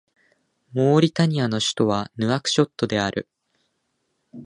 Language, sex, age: Japanese, male, 19-29